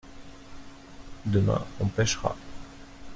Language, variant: French, Français de métropole